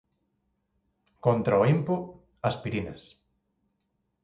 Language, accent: Galician, Normativo (estándar)